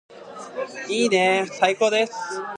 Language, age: Japanese, 19-29